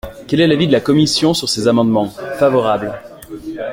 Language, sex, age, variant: French, male, 19-29, Français de métropole